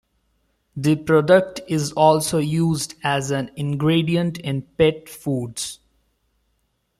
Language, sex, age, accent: English, male, 19-29, India and South Asia (India, Pakistan, Sri Lanka)